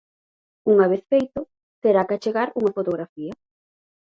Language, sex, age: Galician, female, 19-29